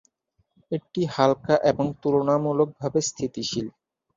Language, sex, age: Bengali, male, under 19